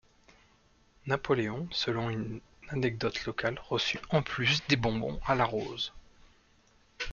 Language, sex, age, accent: French, male, 30-39, Français de l'ouest de la France